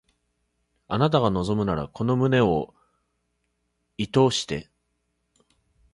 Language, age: Japanese, 40-49